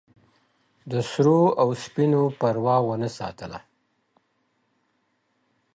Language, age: Pashto, 50-59